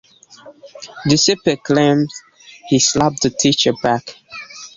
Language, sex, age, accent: English, male, 19-29, England English